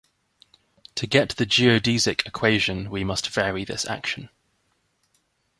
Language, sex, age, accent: English, male, 19-29, England English